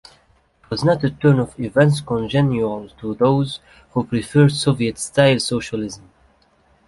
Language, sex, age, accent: English, male, 19-29, United States English